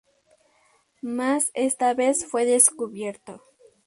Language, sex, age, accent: Spanish, female, under 19, México